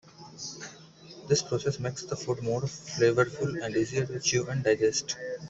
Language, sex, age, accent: English, male, 19-29, United States English